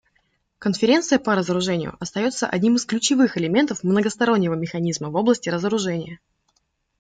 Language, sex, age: Russian, female, 19-29